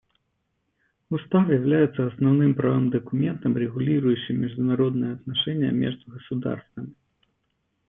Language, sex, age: Russian, male, 40-49